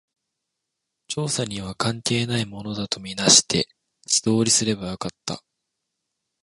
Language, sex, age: Japanese, male, 19-29